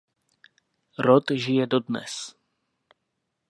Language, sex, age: Czech, male, 30-39